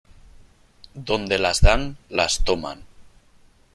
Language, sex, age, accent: Spanish, male, 30-39, España: Norte peninsular (Asturias, Castilla y León, Cantabria, País Vasco, Navarra, Aragón, La Rioja, Guadalajara, Cuenca)